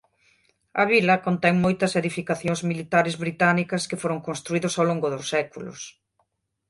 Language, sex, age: Galician, female, 50-59